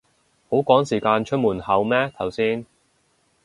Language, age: Cantonese, 19-29